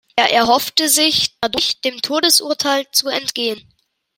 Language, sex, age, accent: German, male, under 19, Deutschland Deutsch